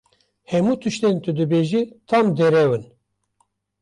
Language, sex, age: Kurdish, male, 50-59